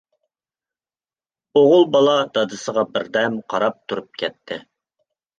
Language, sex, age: Uyghur, male, 19-29